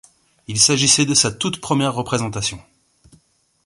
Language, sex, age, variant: French, male, 40-49, Français de métropole